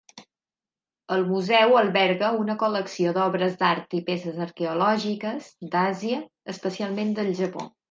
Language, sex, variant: Catalan, female, Balear